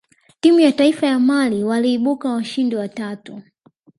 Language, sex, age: Swahili, male, 19-29